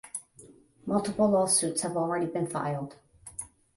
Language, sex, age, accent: English, female, 50-59, United States English